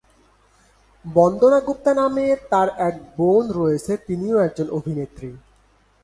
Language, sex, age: Bengali, male, 19-29